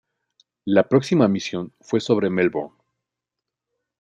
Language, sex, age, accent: Spanish, male, 30-39, México